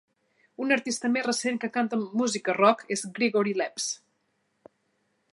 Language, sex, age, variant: Catalan, female, 40-49, Central